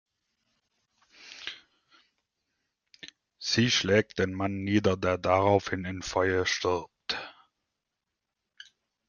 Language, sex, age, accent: German, male, 19-29, Deutschland Deutsch